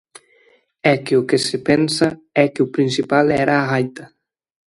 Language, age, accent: Galician, 19-29, Atlántico (seseo e gheada)